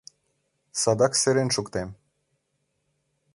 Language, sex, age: Mari, male, 19-29